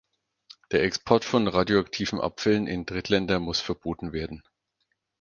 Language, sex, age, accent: German, male, 50-59, Deutschland Deutsch